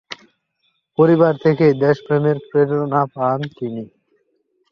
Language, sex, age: Bengali, male, 19-29